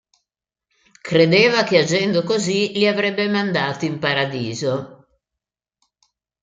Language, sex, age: Italian, female, 60-69